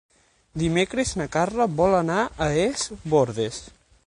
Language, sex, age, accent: Catalan, male, 19-29, central; nord-occidental